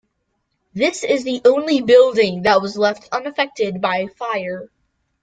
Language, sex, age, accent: English, male, under 19, United States English